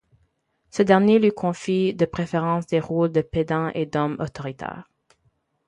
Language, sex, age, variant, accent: French, female, 19-29, Français d'Amérique du Nord, Français du Canada